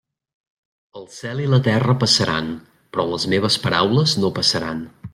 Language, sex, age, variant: Catalan, male, 40-49, Central